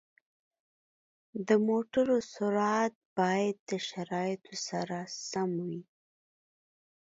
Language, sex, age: Pashto, female, 30-39